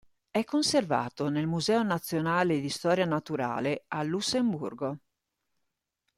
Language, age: Italian, 50-59